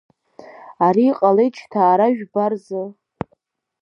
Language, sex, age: Abkhazian, female, under 19